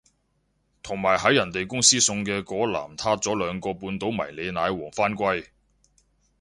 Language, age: Cantonese, 40-49